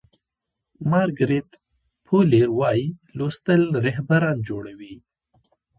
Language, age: Pashto, 30-39